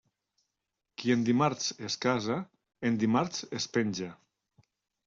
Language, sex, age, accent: Catalan, male, 50-59, valencià